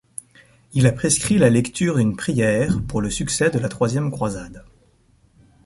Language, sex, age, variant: French, male, 30-39, Français de métropole